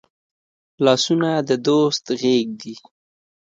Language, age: Pashto, 19-29